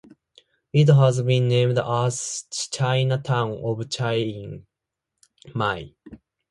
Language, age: English, 19-29